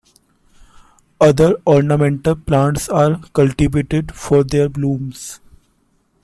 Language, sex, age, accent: English, male, 19-29, India and South Asia (India, Pakistan, Sri Lanka)